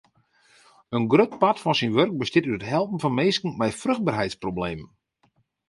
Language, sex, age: Western Frisian, male, 30-39